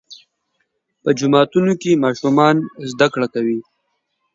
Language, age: Pashto, 19-29